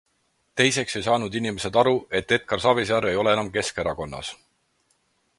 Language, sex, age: Estonian, male, 30-39